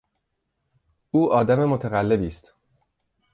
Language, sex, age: Persian, male, 40-49